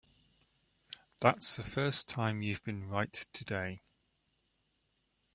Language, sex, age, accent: English, male, 30-39, England English